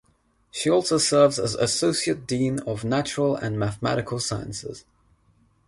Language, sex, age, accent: English, male, 19-29, England English; India and South Asia (India, Pakistan, Sri Lanka)